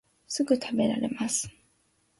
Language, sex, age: Japanese, female, 19-29